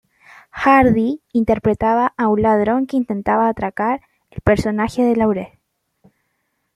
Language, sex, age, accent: Spanish, female, under 19, Chileno: Chile, Cuyo